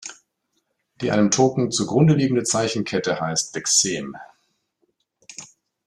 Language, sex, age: German, male, 50-59